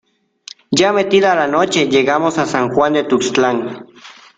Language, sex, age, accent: Spanish, male, 19-29, México